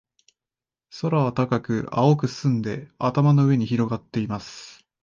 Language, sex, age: Japanese, male, 19-29